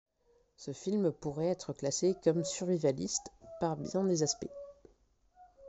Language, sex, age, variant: French, male, under 19, Français de métropole